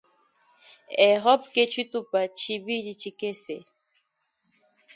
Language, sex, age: Luba-Lulua, female, 19-29